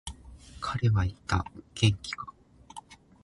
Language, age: Japanese, 19-29